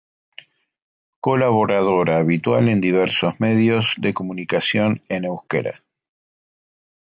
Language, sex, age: Spanish, male, 50-59